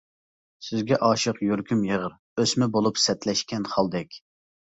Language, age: Uyghur, 19-29